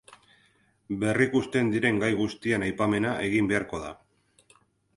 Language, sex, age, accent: Basque, male, 50-59, Mendebalekoa (Araba, Bizkaia, Gipuzkoako mendebaleko herri batzuk)